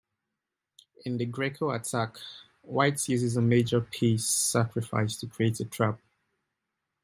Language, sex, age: English, male, 19-29